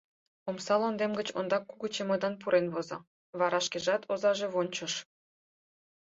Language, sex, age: Mari, female, 19-29